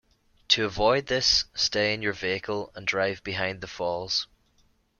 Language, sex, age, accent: English, male, 30-39, Irish English